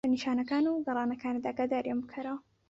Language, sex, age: Central Kurdish, female, 19-29